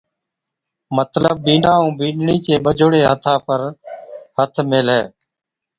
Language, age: Od, 40-49